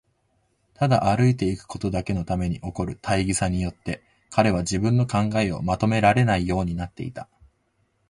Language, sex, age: Japanese, male, 19-29